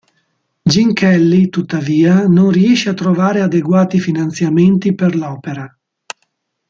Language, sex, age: Italian, male, 60-69